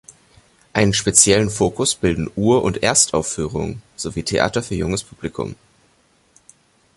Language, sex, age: German, male, under 19